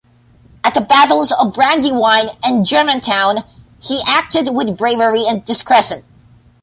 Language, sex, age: English, male, 19-29